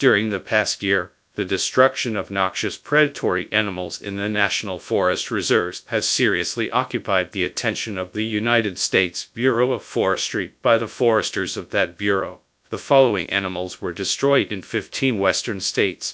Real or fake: fake